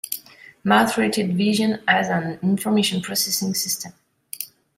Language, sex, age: English, female, 30-39